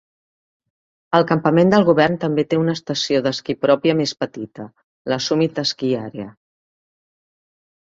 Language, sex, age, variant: Catalan, female, 50-59, Central